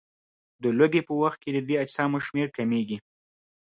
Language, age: Pashto, 19-29